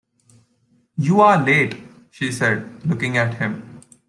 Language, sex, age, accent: English, male, 19-29, India and South Asia (India, Pakistan, Sri Lanka)